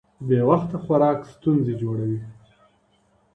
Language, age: Pashto, 30-39